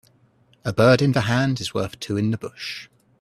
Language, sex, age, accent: English, male, 30-39, England English